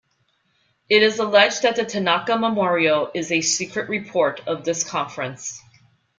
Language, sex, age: English, female, 40-49